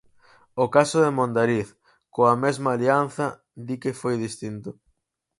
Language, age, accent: Galician, 19-29, Atlántico (seseo e gheada)